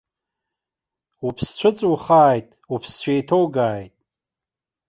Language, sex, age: Abkhazian, male, 30-39